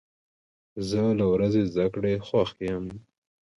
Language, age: Pashto, 19-29